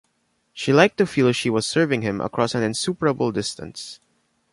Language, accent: English, Filipino